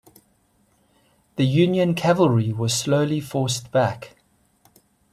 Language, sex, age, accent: English, male, 40-49, Southern African (South Africa, Zimbabwe, Namibia)